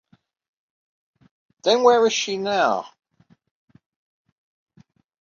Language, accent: English, England English